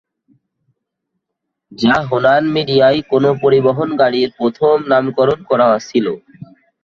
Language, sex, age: Bengali, male, under 19